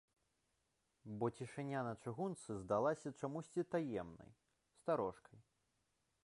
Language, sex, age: Belarusian, male, 19-29